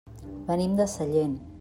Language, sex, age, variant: Catalan, female, 50-59, Central